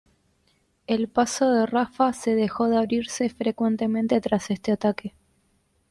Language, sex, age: Spanish, female, 19-29